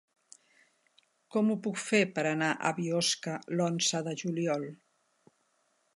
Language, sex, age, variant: Catalan, female, 60-69, Central